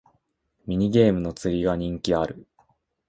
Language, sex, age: Japanese, male, 19-29